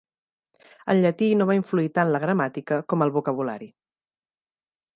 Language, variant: Catalan, Central